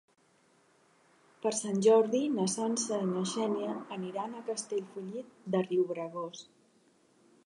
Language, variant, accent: Catalan, Central, central